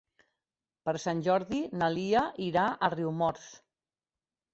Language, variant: Catalan, Central